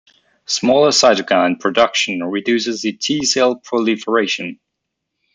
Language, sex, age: English, male, 19-29